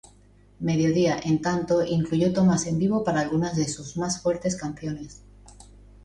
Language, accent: Spanish, España: Centro-Sur peninsular (Madrid, Toledo, Castilla-La Mancha)